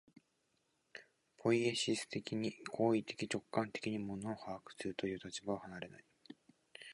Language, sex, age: Japanese, male, 19-29